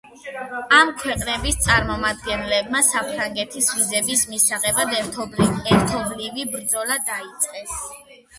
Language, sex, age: Georgian, female, under 19